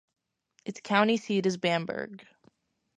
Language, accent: English, United States English